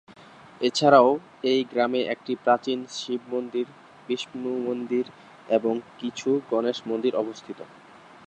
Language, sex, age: Bengali, male, 19-29